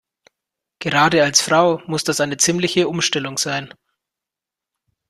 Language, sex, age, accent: German, male, 30-39, Deutschland Deutsch